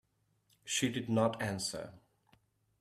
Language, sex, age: English, male, 19-29